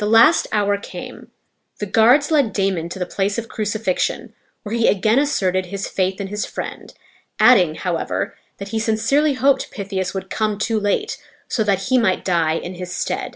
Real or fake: real